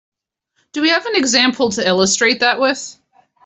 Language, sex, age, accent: English, female, 19-29, Canadian English